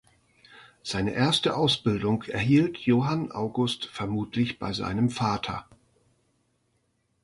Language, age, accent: German, 50-59, Deutschland Deutsch